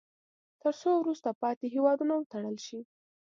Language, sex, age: Pashto, female, under 19